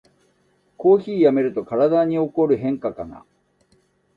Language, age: Japanese, 60-69